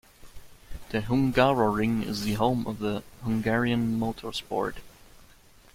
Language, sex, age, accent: English, male, under 19, England English